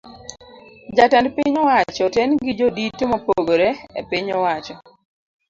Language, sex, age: Luo (Kenya and Tanzania), female, 30-39